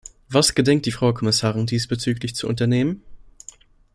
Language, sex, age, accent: German, male, 19-29, Deutschland Deutsch